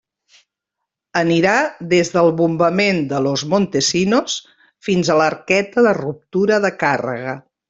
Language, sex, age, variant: Catalan, female, 50-59, Central